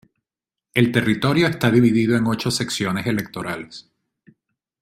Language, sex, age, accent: Spanish, male, 40-49, Caribe: Cuba, Venezuela, Puerto Rico, República Dominicana, Panamá, Colombia caribeña, México caribeño, Costa del golfo de México